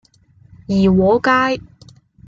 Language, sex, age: Cantonese, female, 19-29